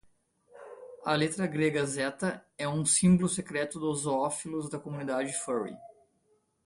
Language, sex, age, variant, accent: Portuguese, male, 30-39, Portuguese (Brasil), Gaucho